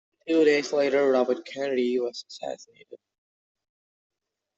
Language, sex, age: English, male, under 19